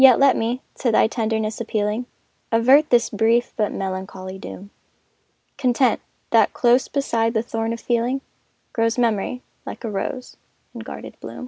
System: none